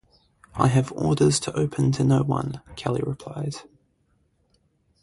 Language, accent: English, New Zealand English